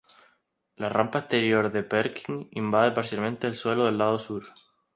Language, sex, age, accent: Spanish, male, 19-29, España: Islas Canarias